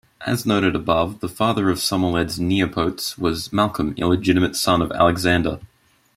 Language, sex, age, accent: English, male, under 19, Australian English